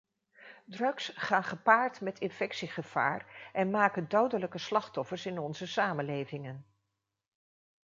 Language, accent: Dutch, Nederlands Nederlands